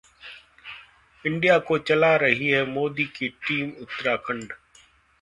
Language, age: Hindi, 40-49